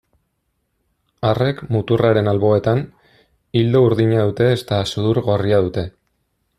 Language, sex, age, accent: Basque, male, 30-39, Erdialdekoa edo Nafarra (Gipuzkoa, Nafarroa)